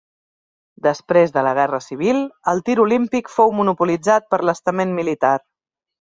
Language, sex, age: Catalan, female, 30-39